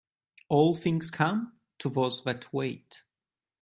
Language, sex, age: English, male, 30-39